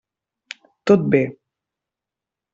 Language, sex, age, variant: Catalan, female, 40-49, Central